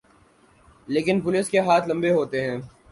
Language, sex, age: Urdu, male, 19-29